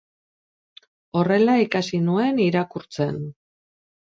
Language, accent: Basque, Mendebalekoa (Araba, Bizkaia, Gipuzkoako mendebaleko herri batzuk)